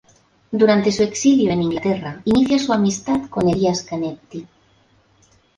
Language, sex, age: Spanish, female, 50-59